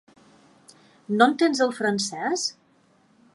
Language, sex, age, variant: Catalan, female, 40-49, Balear